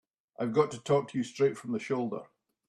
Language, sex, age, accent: English, male, 50-59, Scottish English